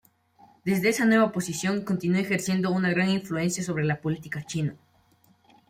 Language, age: Spanish, under 19